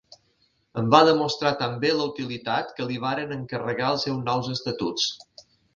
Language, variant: Catalan, Balear